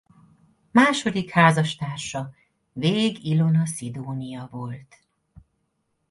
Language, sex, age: Hungarian, female, 40-49